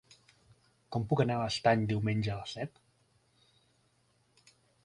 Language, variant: Catalan, Central